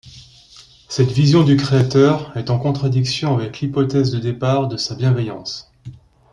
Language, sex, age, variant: French, male, 30-39, Français de métropole